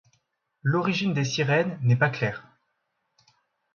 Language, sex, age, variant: French, male, 19-29, Français de métropole